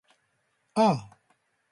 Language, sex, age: Japanese, male, 60-69